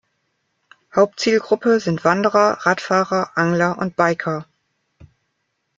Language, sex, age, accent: German, female, 40-49, Deutschland Deutsch